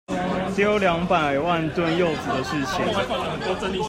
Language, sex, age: Chinese, male, 30-39